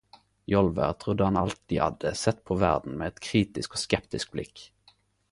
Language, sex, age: Norwegian Nynorsk, male, 19-29